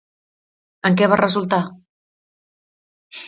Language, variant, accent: Catalan, Central, central